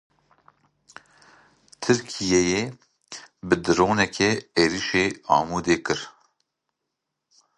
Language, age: Kurdish, 40-49